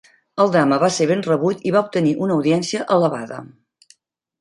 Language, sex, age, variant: Catalan, female, 50-59, Central